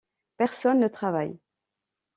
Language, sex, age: French, female, 30-39